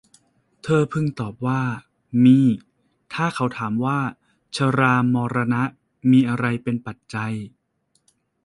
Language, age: Thai, 40-49